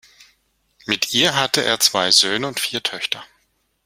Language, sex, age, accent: German, male, 50-59, Deutschland Deutsch